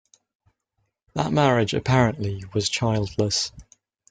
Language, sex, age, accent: English, male, under 19, England English